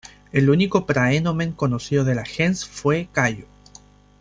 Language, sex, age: Spanish, male, 19-29